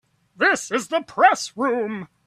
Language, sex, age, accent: English, male, 30-39, United States English